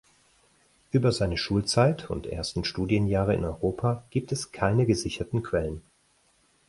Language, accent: German, Deutschland Deutsch